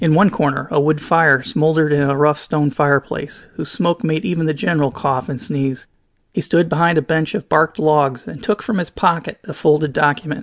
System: none